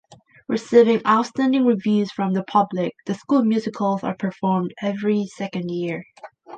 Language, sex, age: English, female, 19-29